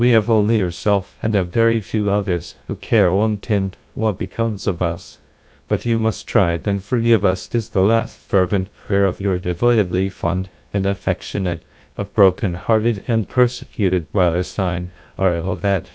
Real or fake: fake